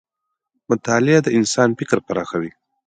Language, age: Pashto, 19-29